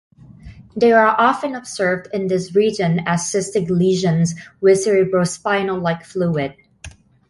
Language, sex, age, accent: English, female, 19-29, United States English